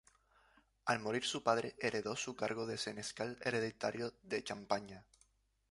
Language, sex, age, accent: Spanish, male, 19-29, España: Islas Canarias